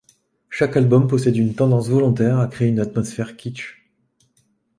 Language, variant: French, Français de métropole